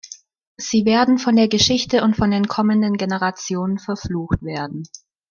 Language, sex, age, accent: German, female, 19-29, Deutschland Deutsch